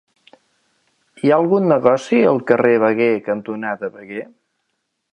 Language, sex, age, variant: Catalan, male, 50-59, Central